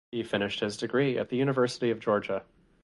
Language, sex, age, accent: English, male, 19-29, United States English